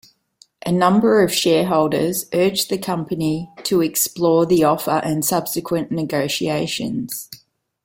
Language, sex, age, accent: English, female, 50-59, Australian English